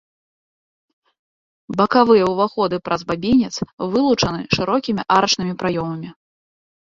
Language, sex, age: Belarusian, female, 30-39